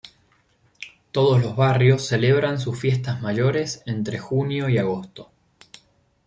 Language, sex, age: Spanish, male, 30-39